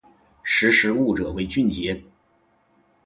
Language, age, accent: Chinese, 19-29, 出生地：吉林省